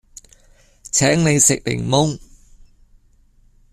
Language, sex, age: Cantonese, male, 50-59